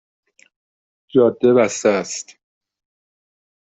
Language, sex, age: Persian, male, 30-39